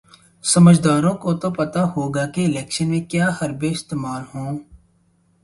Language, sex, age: Urdu, male, 19-29